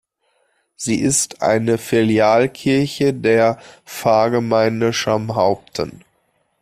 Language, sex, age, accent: German, male, 19-29, Deutschland Deutsch